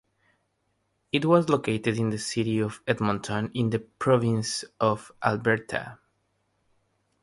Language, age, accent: English, 19-29, United States English; India and South Asia (India, Pakistan, Sri Lanka)